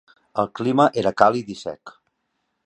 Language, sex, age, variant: Catalan, male, 50-59, Central